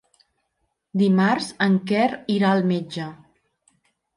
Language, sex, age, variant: Catalan, female, 50-59, Central